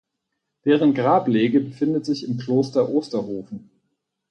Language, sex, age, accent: German, male, 40-49, Deutschland Deutsch